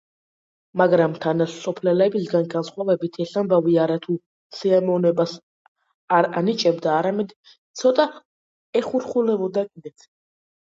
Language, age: Georgian, under 19